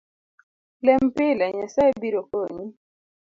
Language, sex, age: Luo (Kenya and Tanzania), female, 30-39